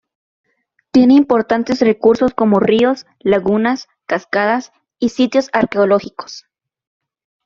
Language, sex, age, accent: Spanish, female, under 19, América central